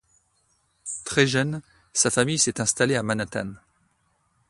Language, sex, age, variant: French, male, 30-39, Français de métropole